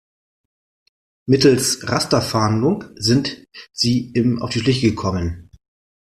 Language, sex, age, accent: German, male, 40-49, Deutschland Deutsch